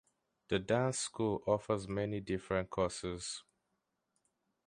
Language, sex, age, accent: English, male, 19-29, Southern African (South Africa, Zimbabwe, Namibia)